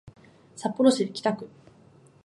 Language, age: Japanese, 19-29